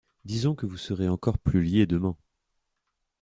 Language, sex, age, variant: French, male, 19-29, Français de métropole